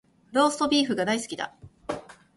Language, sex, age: Japanese, female, 30-39